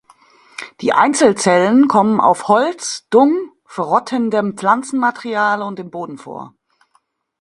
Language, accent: German, Deutschland Deutsch